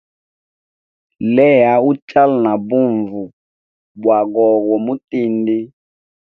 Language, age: Hemba, 19-29